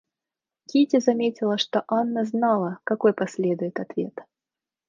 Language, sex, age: Russian, female, 19-29